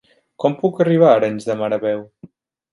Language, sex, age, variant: Catalan, male, 30-39, Central